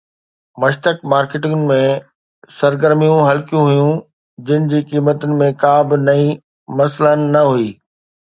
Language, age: Sindhi, 40-49